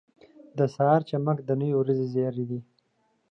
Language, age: Pashto, 19-29